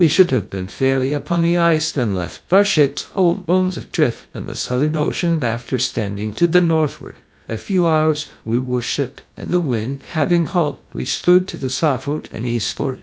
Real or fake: fake